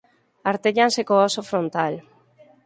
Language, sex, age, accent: Galician, female, 40-49, Oriental (común en zona oriental)